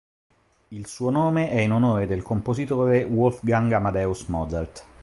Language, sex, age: Italian, male, 30-39